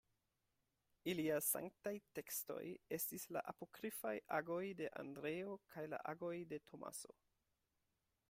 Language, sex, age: Esperanto, male, 30-39